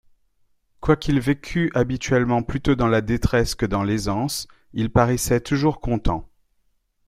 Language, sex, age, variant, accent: French, male, 40-49, Français des départements et régions d'outre-mer, Français de La Réunion